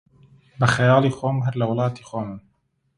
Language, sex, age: Central Kurdish, male, 19-29